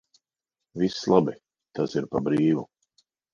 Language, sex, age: Latvian, male, 50-59